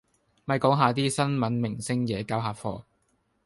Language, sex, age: Cantonese, male, 19-29